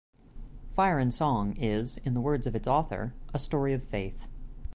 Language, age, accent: English, 19-29, United States English